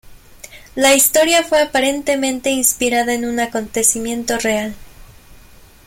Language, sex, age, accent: Spanish, female, 19-29, México